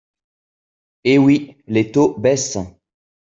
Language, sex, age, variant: French, male, 40-49, Français de métropole